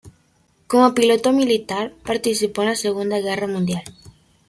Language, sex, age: Spanish, female, 19-29